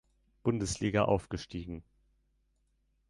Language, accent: German, Deutschland Deutsch